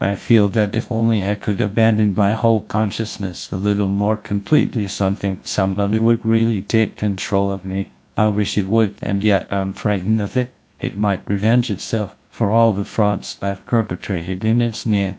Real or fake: fake